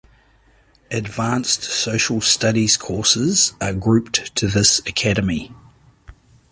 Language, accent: English, New Zealand English